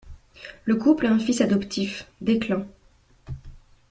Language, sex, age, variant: French, female, 19-29, Français de métropole